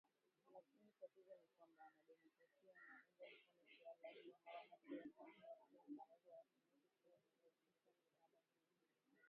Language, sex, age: Swahili, female, 19-29